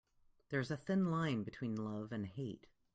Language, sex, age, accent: English, female, 40-49, United States English